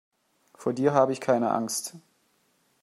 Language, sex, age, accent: German, male, 30-39, Deutschland Deutsch